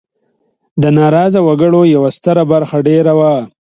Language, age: Pashto, 30-39